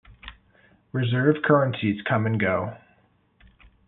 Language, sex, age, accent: English, male, 30-39, United States English